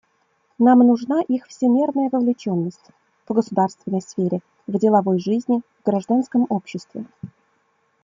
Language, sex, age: Russian, female, 30-39